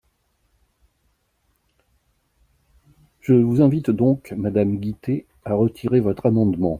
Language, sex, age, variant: French, male, 50-59, Français de métropole